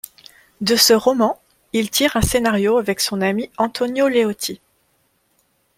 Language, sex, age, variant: French, female, 30-39, Français de métropole